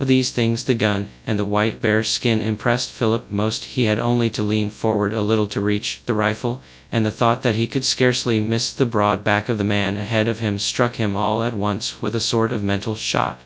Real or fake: fake